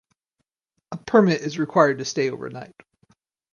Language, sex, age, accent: English, male, 30-39, United States English